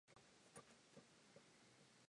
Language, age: English, 19-29